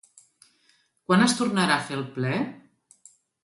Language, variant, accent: Catalan, Central, central